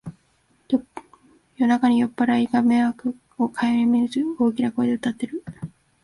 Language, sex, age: Japanese, female, 19-29